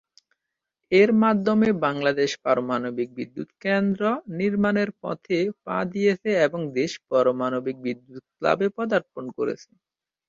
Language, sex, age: Bengali, male, 19-29